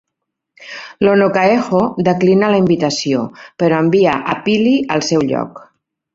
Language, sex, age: Catalan, female, 60-69